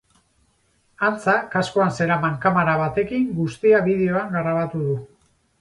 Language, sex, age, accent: Basque, male, 50-59, Mendebalekoa (Araba, Bizkaia, Gipuzkoako mendebaleko herri batzuk)